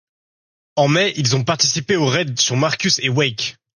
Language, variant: French, Français de métropole